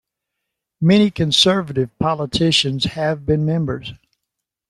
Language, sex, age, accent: English, male, 90+, United States English